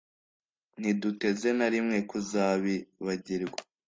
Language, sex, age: Kinyarwanda, male, under 19